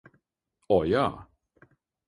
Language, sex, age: Latvian, male, 40-49